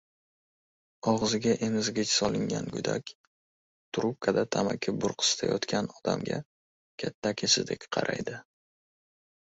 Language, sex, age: Uzbek, male, 19-29